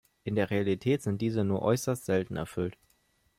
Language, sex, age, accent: German, male, 19-29, Deutschland Deutsch